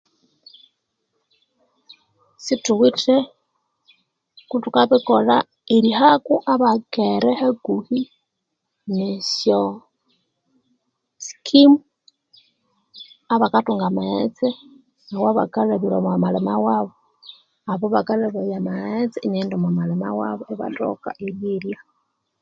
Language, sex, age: Konzo, female, 40-49